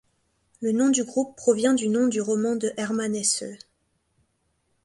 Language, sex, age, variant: French, female, 19-29, Français de métropole